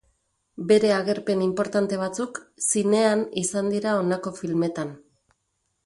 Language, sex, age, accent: Basque, female, 40-49, Mendebalekoa (Araba, Bizkaia, Gipuzkoako mendebaleko herri batzuk)